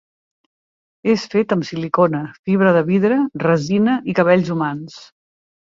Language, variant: Catalan, Central